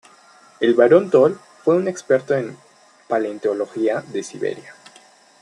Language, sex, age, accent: Spanish, male, under 19, Andino-Pacífico: Colombia, Perú, Ecuador, oeste de Bolivia y Venezuela andina